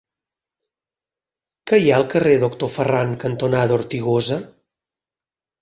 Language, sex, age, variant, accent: Catalan, male, 30-39, Balear, mallorquí